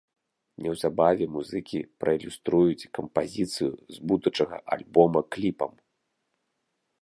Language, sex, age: Belarusian, male, 30-39